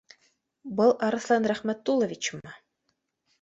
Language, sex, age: Bashkir, female, 30-39